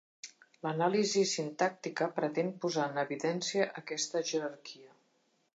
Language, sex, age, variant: Catalan, female, 60-69, Central